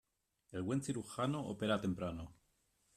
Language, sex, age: Spanish, male, 40-49